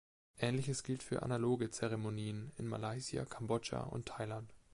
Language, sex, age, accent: German, male, 19-29, Deutschland Deutsch